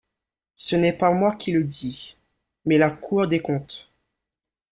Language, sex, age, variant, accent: French, male, 19-29, Français des départements et régions d'outre-mer, Français de La Réunion